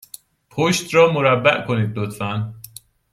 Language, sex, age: Persian, male, 30-39